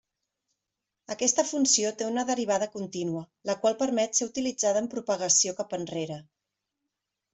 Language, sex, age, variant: Catalan, female, 40-49, Central